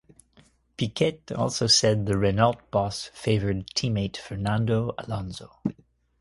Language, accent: English, United States English